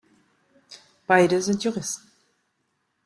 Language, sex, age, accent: German, female, 40-49, Deutschland Deutsch